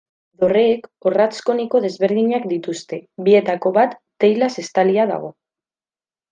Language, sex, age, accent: Basque, female, 19-29, Mendebalekoa (Araba, Bizkaia, Gipuzkoako mendebaleko herri batzuk)